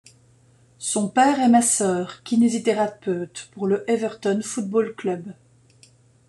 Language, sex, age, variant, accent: French, female, 40-49, Français d'Europe, Français de Belgique